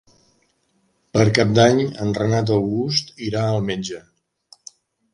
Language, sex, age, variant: Catalan, male, 50-59, Central